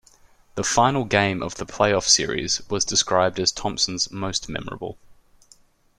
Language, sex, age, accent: English, male, 19-29, Australian English